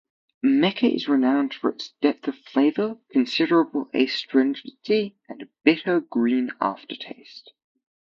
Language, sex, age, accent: English, female, under 19, United States English; Australian English